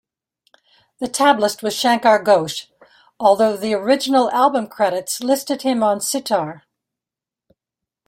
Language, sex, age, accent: English, female, 70-79, United States English